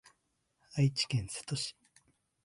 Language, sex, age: Japanese, male, 19-29